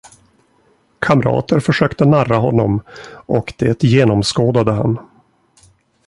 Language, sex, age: Swedish, male, 40-49